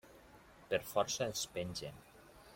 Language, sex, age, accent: Catalan, male, 40-49, valencià